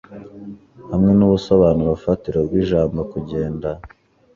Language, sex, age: Kinyarwanda, female, 40-49